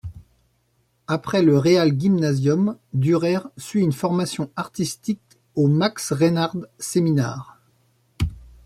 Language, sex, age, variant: French, male, 40-49, Français de métropole